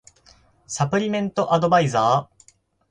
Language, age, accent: Japanese, 19-29, 標準語